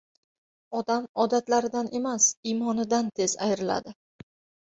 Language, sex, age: Uzbek, female, 30-39